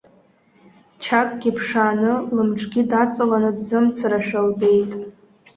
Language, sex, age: Abkhazian, female, under 19